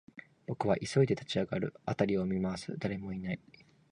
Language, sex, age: Japanese, male, 19-29